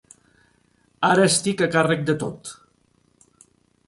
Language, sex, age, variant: Catalan, male, 60-69, Central